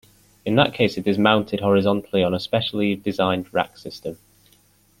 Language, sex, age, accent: English, male, 19-29, England English